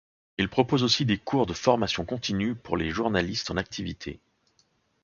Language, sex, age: French, male, 40-49